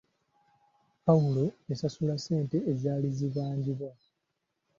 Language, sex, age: Ganda, male, 19-29